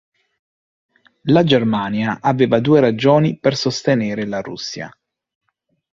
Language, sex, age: Italian, male, 30-39